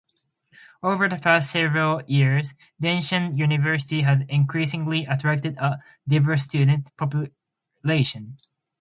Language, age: English, 19-29